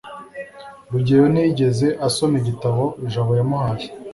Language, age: Kinyarwanda, 19-29